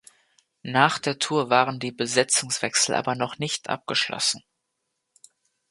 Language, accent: German, Deutschland Deutsch